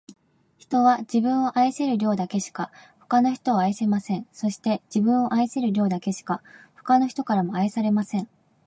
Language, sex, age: Japanese, female, 19-29